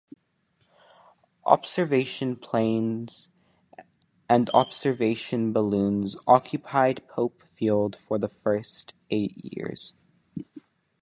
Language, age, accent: English, under 19, United States English